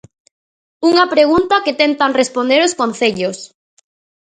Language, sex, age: Galician, female, under 19